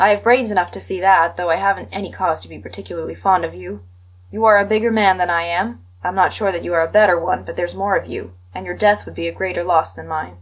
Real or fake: real